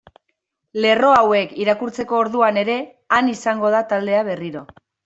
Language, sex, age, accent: Basque, female, 40-49, Mendebalekoa (Araba, Bizkaia, Gipuzkoako mendebaleko herri batzuk)